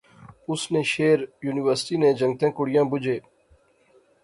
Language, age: Pahari-Potwari, 40-49